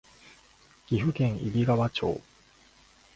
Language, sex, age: Japanese, male, 30-39